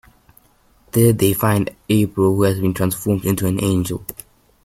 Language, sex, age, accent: English, male, under 19, Welsh English